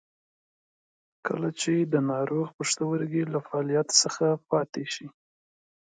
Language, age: Pashto, 19-29